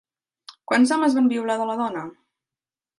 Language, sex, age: Catalan, female, 19-29